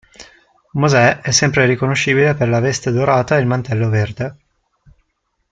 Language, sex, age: Italian, male, 19-29